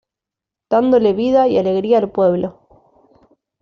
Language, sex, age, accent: Spanish, female, 19-29, Rioplatense: Argentina, Uruguay, este de Bolivia, Paraguay